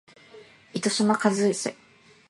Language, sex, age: Japanese, female, 19-29